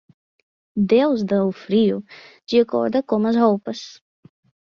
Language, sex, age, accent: Portuguese, female, 19-29, Gaucho